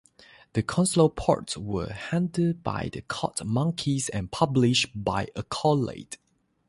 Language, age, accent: English, 19-29, United States English; Malaysian English